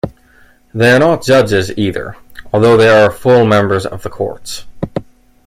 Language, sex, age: English, male, 19-29